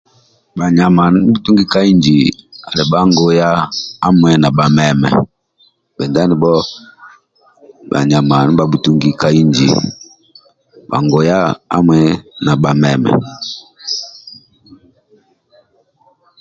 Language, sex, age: Amba (Uganda), male, 50-59